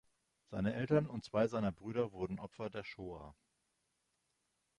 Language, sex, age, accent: German, male, 40-49, Deutschland Deutsch